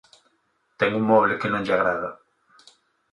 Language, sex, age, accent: Galician, male, 30-39, Normativo (estándar)